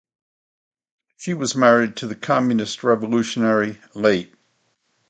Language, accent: English, United States English